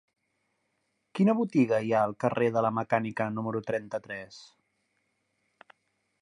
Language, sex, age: Catalan, male, 40-49